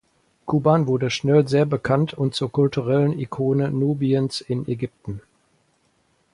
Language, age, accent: German, 60-69, Deutschland Deutsch